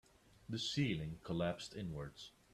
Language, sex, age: English, male, 19-29